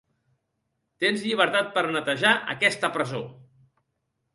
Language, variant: Catalan, Central